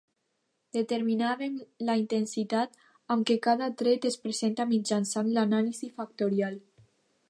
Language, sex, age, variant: Catalan, female, under 19, Alacantí